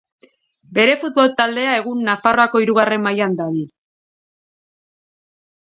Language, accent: Basque, Mendebalekoa (Araba, Bizkaia, Gipuzkoako mendebaleko herri batzuk)